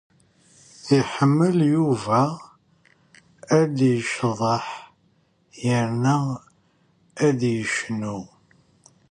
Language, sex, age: Kabyle, male, 40-49